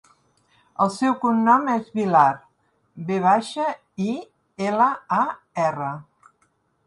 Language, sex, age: Catalan, female, 60-69